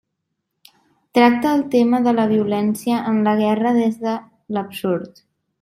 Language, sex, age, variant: Catalan, male, 50-59, Central